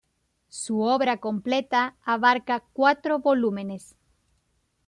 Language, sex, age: Spanish, female, 30-39